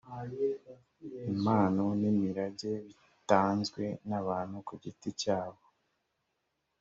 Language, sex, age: Kinyarwanda, male, 19-29